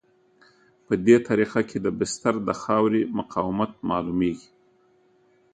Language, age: Pashto, 50-59